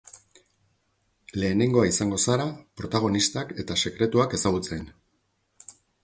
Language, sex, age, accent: Basque, male, 50-59, Mendebalekoa (Araba, Bizkaia, Gipuzkoako mendebaleko herri batzuk)